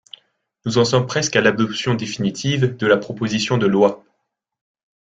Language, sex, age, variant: French, male, 19-29, Français de métropole